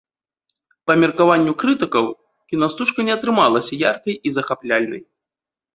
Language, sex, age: Belarusian, male, 30-39